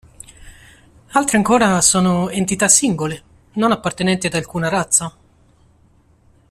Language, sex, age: Italian, male, 30-39